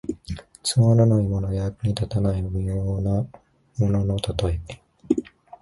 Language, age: Japanese, 19-29